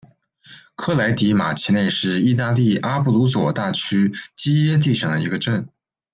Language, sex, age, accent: Chinese, male, 19-29, 出生地：山东省